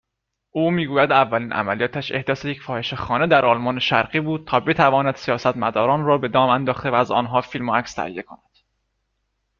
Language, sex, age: Persian, male, 19-29